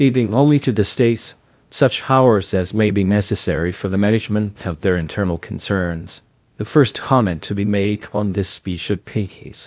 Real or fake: fake